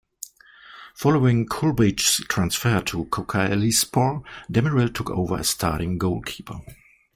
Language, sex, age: English, male, 50-59